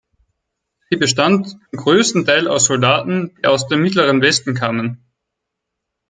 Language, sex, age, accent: German, male, 19-29, Österreichisches Deutsch